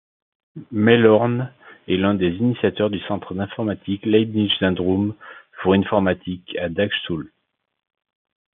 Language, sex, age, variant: French, male, 40-49, Français de métropole